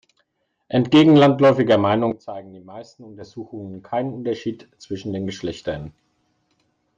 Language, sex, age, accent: German, male, 40-49, Deutschland Deutsch